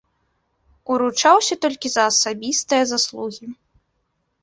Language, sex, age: Belarusian, female, under 19